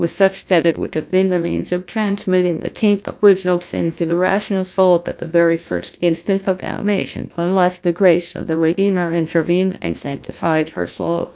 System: TTS, GlowTTS